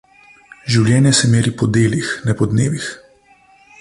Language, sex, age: Slovenian, male, 30-39